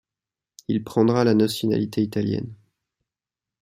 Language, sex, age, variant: French, male, 19-29, Français de métropole